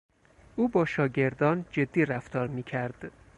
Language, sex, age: Persian, male, 30-39